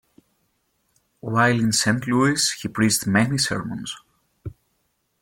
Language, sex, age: English, male, 30-39